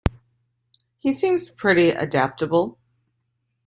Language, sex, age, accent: English, female, 30-39, United States English